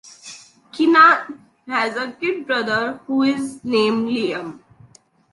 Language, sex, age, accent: English, female, 19-29, India and South Asia (India, Pakistan, Sri Lanka)